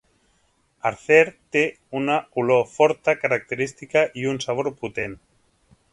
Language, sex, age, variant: Catalan, male, 40-49, Central